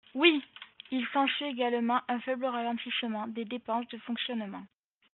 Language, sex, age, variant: French, male, 19-29, Français de métropole